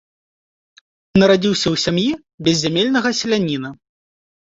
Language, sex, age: Belarusian, male, 30-39